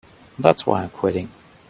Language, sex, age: English, male, 40-49